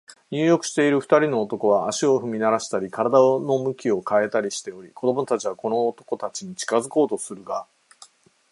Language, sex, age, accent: Japanese, male, 60-69, 標準